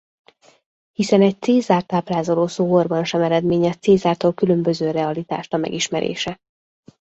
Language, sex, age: Hungarian, female, 30-39